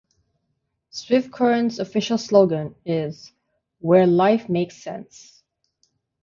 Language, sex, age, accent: English, female, 30-39, Canadian English; Filipino